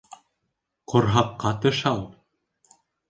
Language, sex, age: Bashkir, male, 19-29